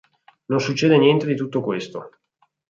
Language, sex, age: Italian, male, 19-29